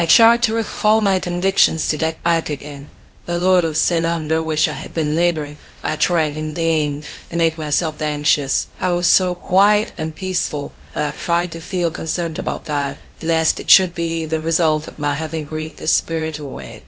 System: TTS, VITS